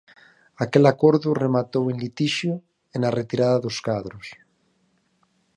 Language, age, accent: Galician, 40-49, Normativo (estándar)